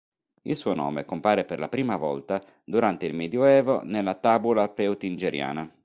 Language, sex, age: Italian, male, 40-49